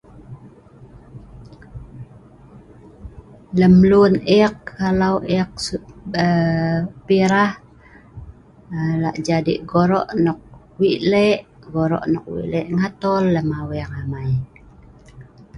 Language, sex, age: Sa'ban, female, 50-59